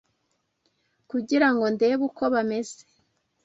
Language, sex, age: Kinyarwanda, female, 19-29